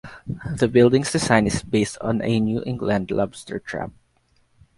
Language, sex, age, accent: English, male, 19-29, Filipino